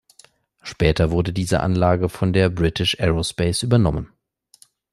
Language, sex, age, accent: German, male, 19-29, Deutschland Deutsch